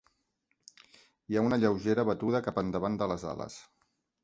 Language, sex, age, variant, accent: Catalan, male, 40-49, Central, gironí